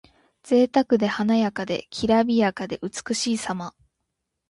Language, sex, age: Japanese, female, 19-29